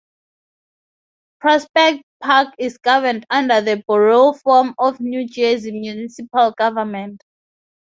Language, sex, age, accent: English, female, 19-29, Southern African (South Africa, Zimbabwe, Namibia)